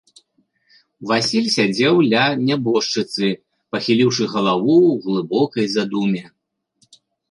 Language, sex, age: Belarusian, male, 40-49